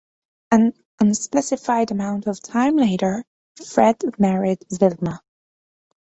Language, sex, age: English, female, 19-29